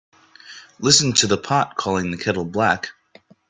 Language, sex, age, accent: English, male, 19-29, United States English